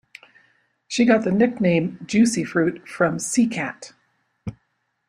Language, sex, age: English, female, 60-69